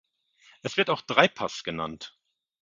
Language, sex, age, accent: German, male, 40-49, Deutschland Deutsch